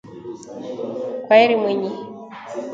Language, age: Swahili, 19-29